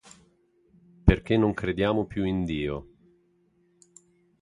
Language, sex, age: Italian, male, 40-49